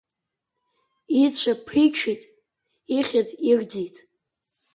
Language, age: Abkhazian, under 19